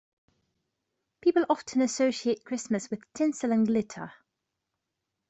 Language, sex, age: English, female, 19-29